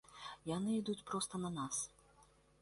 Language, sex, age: Belarusian, female, 30-39